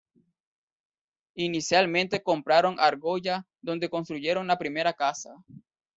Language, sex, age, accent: Spanish, male, 19-29, América central